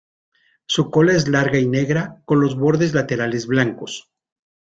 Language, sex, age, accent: Spanish, male, 50-59, México